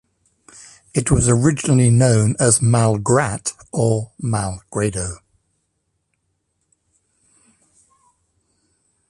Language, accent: English, England English